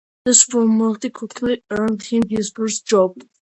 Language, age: English, under 19